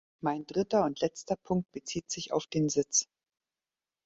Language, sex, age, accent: German, female, 50-59, Deutschland Deutsch; Norddeutsch